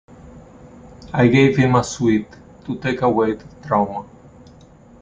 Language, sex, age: English, male, 40-49